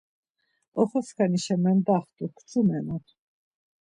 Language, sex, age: Laz, female, 50-59